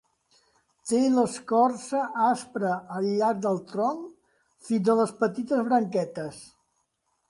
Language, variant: Catalan, Central